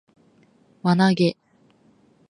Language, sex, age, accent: Japanese, female, 19-29, 標準語